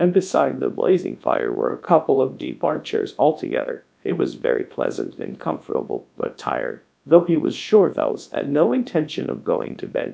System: TTS, GradTTS